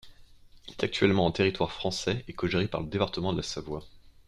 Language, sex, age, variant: French, male, 19-29, Français de métropole